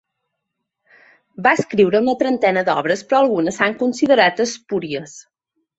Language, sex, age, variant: Catalan, female, 30-39, Central